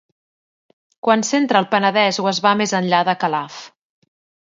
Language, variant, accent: Catalan, Central, central